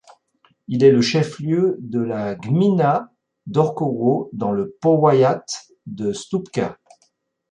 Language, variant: French, Français de métropole